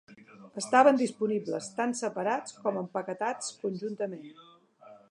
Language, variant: Catalan, Central